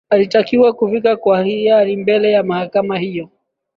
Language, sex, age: Swahili, male, 19-29